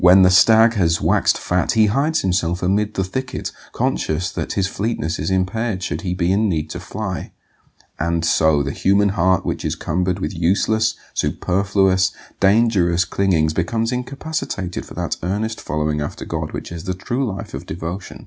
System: none